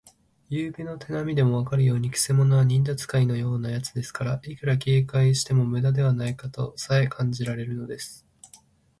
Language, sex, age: Japanese, male, under 19